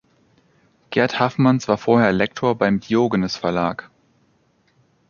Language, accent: German, Deutschland Deutsch